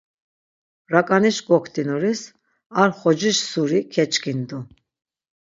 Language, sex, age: Laz, female, 60-69